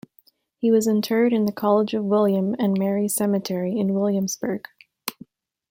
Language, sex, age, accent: English, female, 19-29, Canadian English